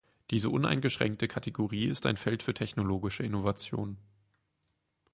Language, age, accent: German, 19-29, Deutschland Deutsch